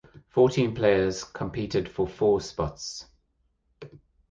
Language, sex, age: English, male, 50-59